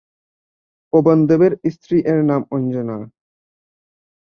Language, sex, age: Bengali, male, 19-29